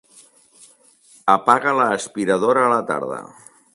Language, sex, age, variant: Catalan, male, 60-69, Septentrional